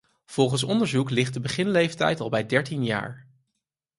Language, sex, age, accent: Dutch, male, 30-39, Nederlands Nederlands